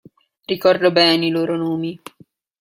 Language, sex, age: Italian, female, 19-29